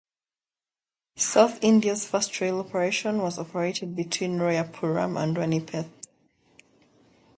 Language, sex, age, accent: English, female, 30-39, England English